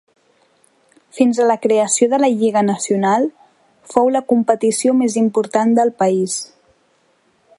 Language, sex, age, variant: Catalan, female, 19-29, Central